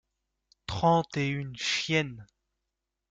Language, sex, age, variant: French, male, 19-29, Français de métropole